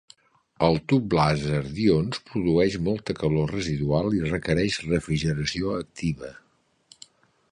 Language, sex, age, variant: Catalan, male, 60-69, Central